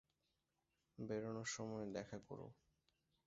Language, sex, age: Bengali, male, 19-29